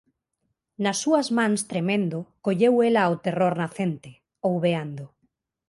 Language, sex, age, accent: Galician, female, 30-39, Normativo (estándar)